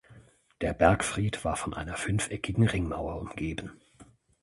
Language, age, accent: German, 40-49, Deutschland Deutsch